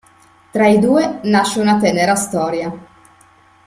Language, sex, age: Italian, female, 50-59